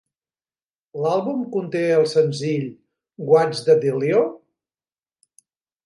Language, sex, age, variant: Catalan, male, 40-49, Central